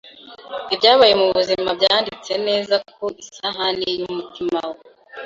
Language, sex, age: Kinyarwanda, female, 19-29